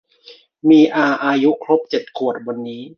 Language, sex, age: Thai, male, 40-49